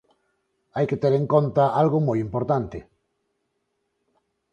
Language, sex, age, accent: Galician, male, 40-49, Normativo (estándar); Neofalante